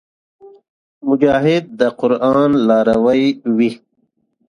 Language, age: Pashto, 40-49